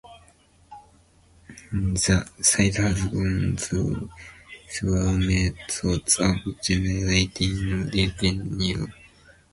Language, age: English, 19-29